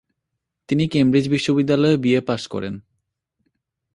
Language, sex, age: Bengali, female, 19-29